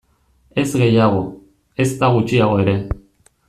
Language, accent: Basque, Erdialdekoa edo Nafarra (Gipuzkoa, Nafarroa)